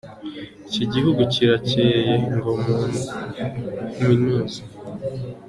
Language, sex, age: Kinyarwanda, male, 19-29